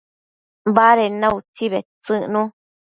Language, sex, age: Matsés, female, 30-39